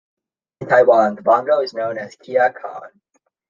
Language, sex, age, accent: English, male, under 19, United States English